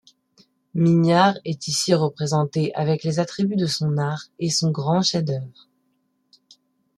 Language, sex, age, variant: French, female, 19-29, Français de métropole